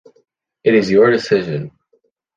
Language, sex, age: English, male, under 19